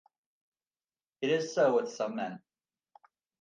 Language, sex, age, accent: English, male, 30-39, United States English